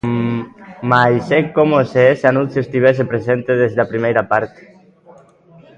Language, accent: Galician, Atlántico (seseo e gheada)